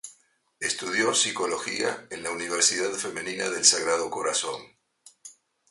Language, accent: Spanish, Rioplatense: Argentina, Uruguay, este de Bolivia, Paraguay